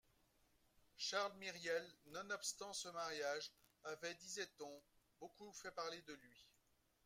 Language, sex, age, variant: French, male, 50-59, Français de métropole